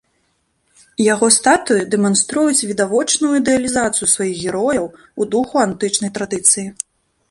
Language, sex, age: Belarusian, female, 19-29